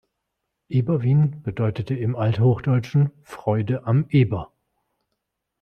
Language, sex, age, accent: German, male, 40-49, Deutschland Deutsch